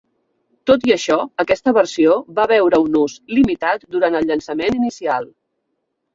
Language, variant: Catalan, Central